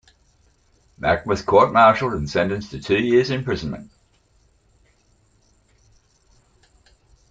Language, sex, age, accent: English, male, 60-69, Australian English